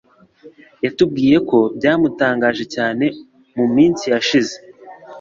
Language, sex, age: Kinyarwanda, male, under 19